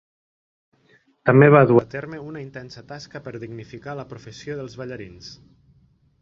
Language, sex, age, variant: Catalan, male, 30-39, Nord-Occidental